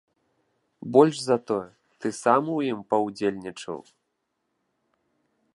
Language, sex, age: Belarusian, male, 30-39